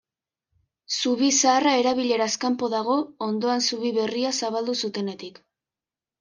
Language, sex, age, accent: Basque, female, under 19, Mendebalekoa (Araba, Bizkaia, Gipuzkoako mendebaleko herri batzuk)